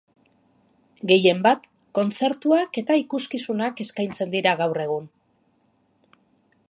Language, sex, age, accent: Basque, female, 50-59, Mendebalekoa (Araba, Bizkaia, Gipuzkoako mendebaleko herri batzuk)